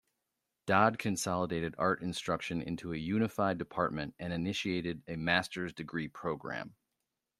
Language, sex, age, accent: English, male, 40-49, United States English